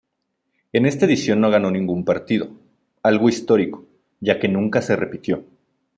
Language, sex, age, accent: Spanish, male, under 19, México